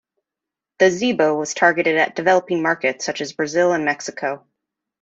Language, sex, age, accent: English, female, 30-39, United States English